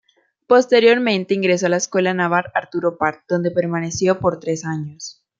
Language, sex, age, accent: Spanish, female, 19-29, Caribe: Cuba, Venezuela, Puerto Rico, República Dominicana, Panamá, Colombia caribeña, México caribeño, Costa del golfo de México